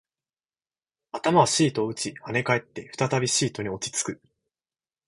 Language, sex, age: Japanese, male, 19-29